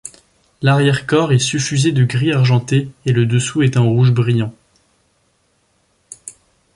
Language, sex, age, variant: French, male, 19-29, Français de métropole